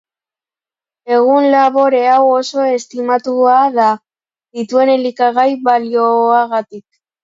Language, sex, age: Basque, female, under 19